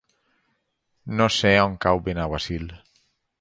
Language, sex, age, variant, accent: Catalan, male, 50-59, Valencià meridional, valencià